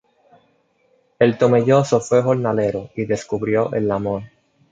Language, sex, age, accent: Spanish, male, 19-29, Caribe: Cuba, Venezuela, Puerto Rico, República Dominicana, Panamá, Colombia caribeña, México caribeño, Costa del golfo de México